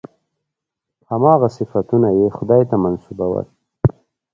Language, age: Pashto, 19-29